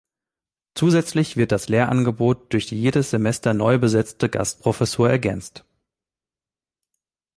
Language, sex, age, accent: German, male, 30-39, Deutschland Deutsch